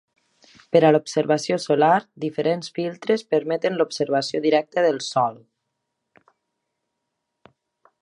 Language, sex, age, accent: Catalan, female, 30-39, Lleidatà